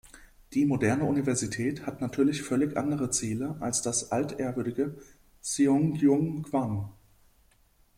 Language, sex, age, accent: German, male, 19-29, Deutschland Deutsch